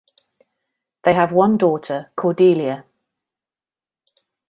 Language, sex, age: English, female, 30-39